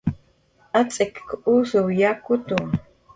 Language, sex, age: Jaqaru, female, 40-49